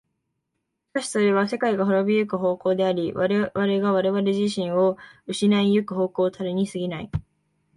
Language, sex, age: Japanese, female, 19-29